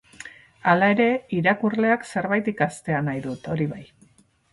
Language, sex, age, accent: Basque, female, 40-49, Mendebalekoa (Araba, Bizkaia, Gipuzkoako mendebaleko herri batzuk)